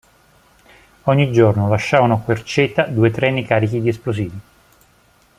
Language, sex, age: Italian, male, 40-49